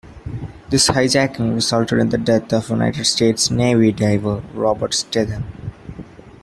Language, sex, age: English, male, 19-29